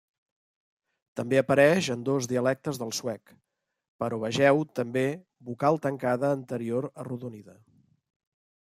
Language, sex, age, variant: Catalan, male, 50-59, Central